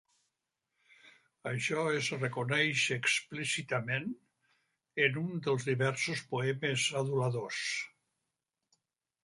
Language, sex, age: Catalan, male, 80-89